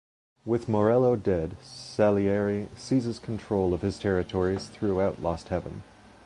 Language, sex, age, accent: English, male, 30-39, Canadian English